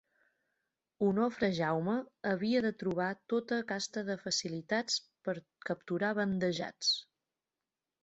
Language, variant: Catalan, Central